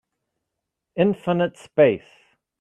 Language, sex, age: English, male, 50-59